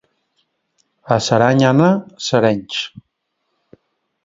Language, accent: Catalan, gironí